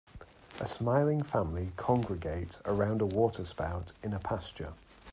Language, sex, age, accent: English, male, 30-39, England English